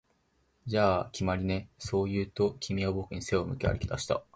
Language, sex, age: Japanese, male, 19-29